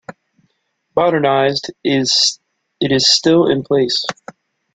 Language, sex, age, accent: English, male, 19-29, United States English